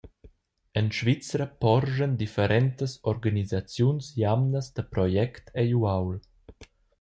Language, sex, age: Romansh, male, 19-29